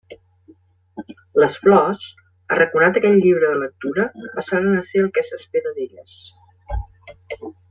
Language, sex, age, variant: Catalan, female, 60-69, Central